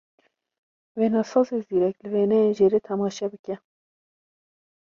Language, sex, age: Kurdish, female, 19-29